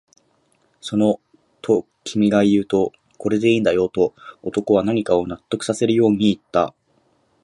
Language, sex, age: Japanese, male, 19-29